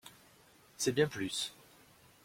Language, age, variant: French, 30-39, Français de métropole